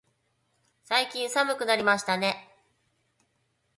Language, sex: Japanese, female